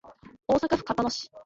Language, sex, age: Japanese, female, under 19